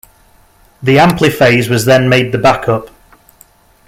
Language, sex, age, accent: English, male, 50-59, England English